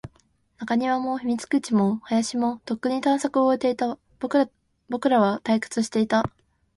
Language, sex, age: Japanese, female, 19-29